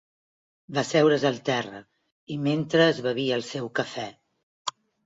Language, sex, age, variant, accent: Catalan, female, 60-69, Balear, balear